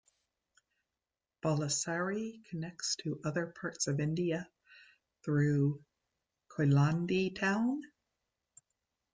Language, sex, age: English, female, 50-59